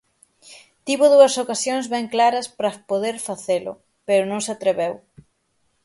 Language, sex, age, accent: Galician, female, 30-39, Atlántico (seseo e gheada); Normativo (estándar)